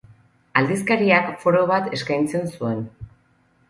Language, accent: Basque, Erdialdekoa edo Nafarra (Gipuzkoa, Nafarroa)